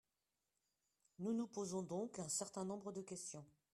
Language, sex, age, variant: French, female, 60-69, Français de métropole